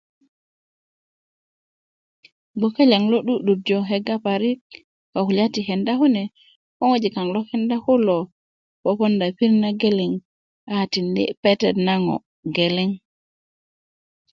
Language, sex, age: Kuku, female, 40-49